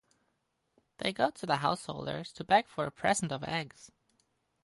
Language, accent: English, United States English